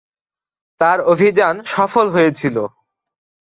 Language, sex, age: Bengali, male, 19-29